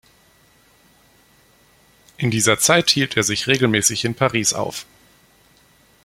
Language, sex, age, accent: German, male, 19-29, Deutschland Deutsch